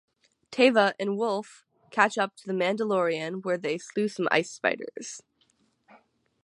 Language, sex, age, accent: English, female, under 19, United States English; midwest